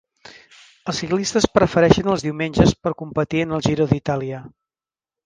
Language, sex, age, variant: Catalan, male, 50-59, Central